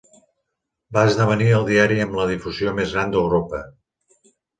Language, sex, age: Catalan, male, 40-49